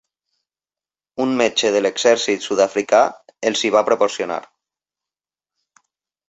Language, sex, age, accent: Catalan, male, 30-39, valencià